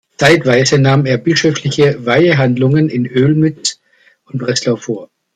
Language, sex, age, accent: German, male, 60-69, Deutschland Deutsch